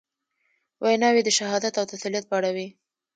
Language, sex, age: Pashto, female, 19-29